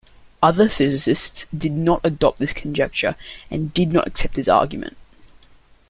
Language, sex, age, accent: English, male, under 19, Australian English